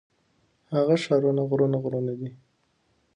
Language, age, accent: Pashto, 19-29, کندهاری لهجه